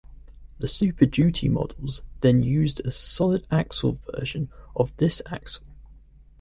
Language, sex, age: English, male, 19-29